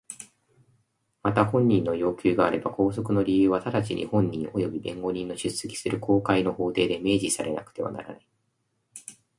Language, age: Japanese, 19-29